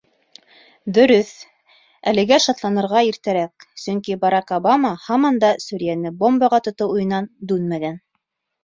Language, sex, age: Bashkir, female, 19-29